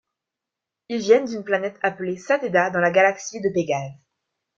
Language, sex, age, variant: French, female, under 19, Français de métropole